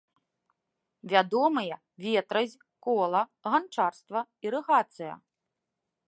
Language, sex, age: Belarusian, female, 30-39